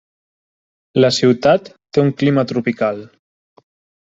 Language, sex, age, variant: Catalan, male, 19-29, Septentrional